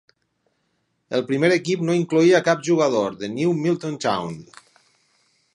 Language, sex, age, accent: Catalan, male, 40-49, valencià